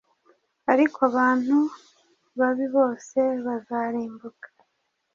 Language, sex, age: Kinyarwanda, female, 30-39